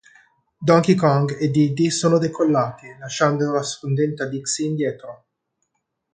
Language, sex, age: Italian, male, 40-49